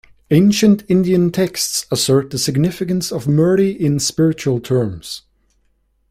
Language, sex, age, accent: English, male, 19-29, United States English